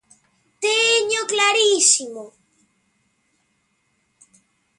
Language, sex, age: Galician, male, 50-59